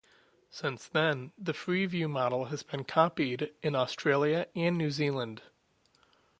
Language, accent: English, United States English